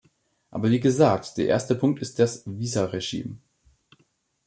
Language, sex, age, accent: German, male, 19-29, Deutschland Deutsch